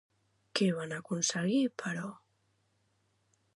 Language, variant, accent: Catalan, Central, central